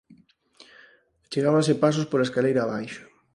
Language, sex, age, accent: Galician, male, 30-39, Normativo (estándar)